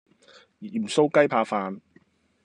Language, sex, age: Cantonese, male, 19-29